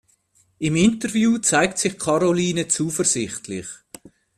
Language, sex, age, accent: German, male, 40-49, Schweizerdeutsch